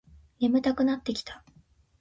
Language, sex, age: Japanese, female, 19-29